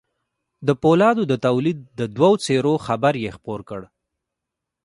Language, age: Pashto, 19-29